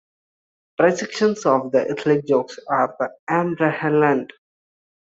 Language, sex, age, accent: English, male, 19-29, India and South Asia (India, Pakistan, Sri Lanka)